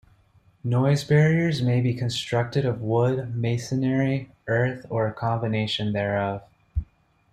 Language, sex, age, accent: English, male, 19-29, United States English